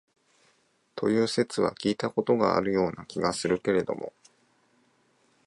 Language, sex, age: Japanese, male, 19-29